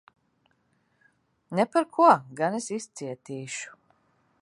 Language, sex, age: Latvian, female, 50-59